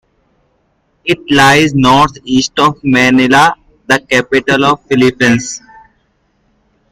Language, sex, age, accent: English, male, under 19, India and South Asia (India, Pakistan, Sri Lanka)